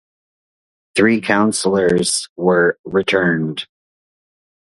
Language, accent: English, United States English